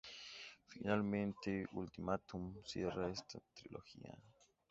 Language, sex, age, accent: Spanish, male, 19-29, México